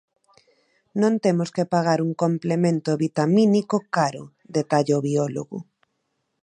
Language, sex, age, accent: Galician, female, 30-39, Normativo (estándar)